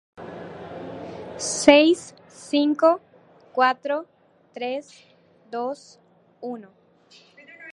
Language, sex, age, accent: Spanish, female, under 19, Rioplatense: Argentina, Uruguay, este de Bolivia, Paraguay